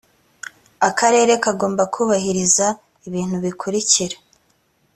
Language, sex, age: Kinyarwanda, female, 19-29